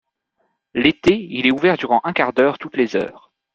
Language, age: French, 19-29